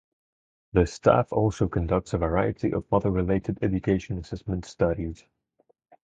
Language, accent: English, England English